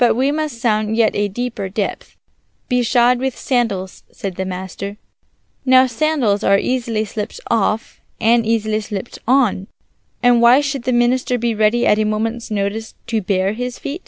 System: none